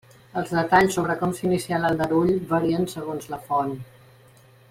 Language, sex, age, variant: Catalan, female, 50-59, Central